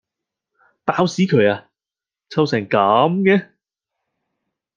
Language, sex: Cantonese, male